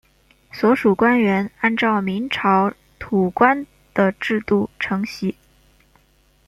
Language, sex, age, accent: Chinese, female, 19-29, 出生地：江西省